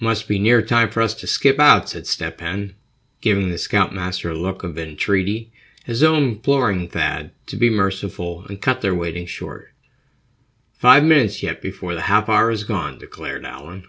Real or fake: real